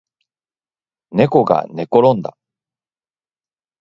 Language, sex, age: Japanese, male, 50-59